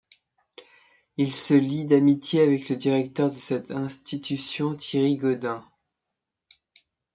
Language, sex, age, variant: French, male, 30-39, Français de métropole